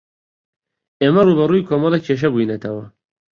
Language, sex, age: Central Kurdish, male, 30-39